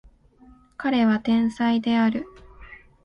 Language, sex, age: Japanese, female, 19-29